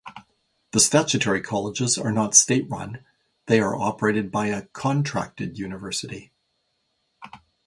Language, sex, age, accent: English, male, 50-59, Canadian English